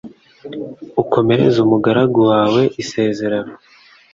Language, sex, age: Kinyarwanda, male, under 19